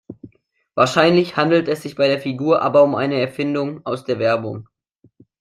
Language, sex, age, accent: German, male, under 19, Deutschland Deutsch